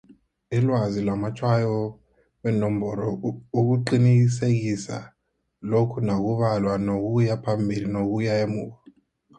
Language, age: South Ndebele, 30-39